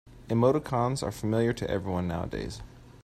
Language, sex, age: English, male, 30-39